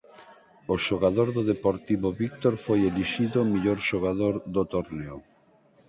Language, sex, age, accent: Galician, male, 50-59, Normativo (estándar)